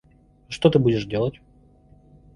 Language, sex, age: Russian, male, 30-39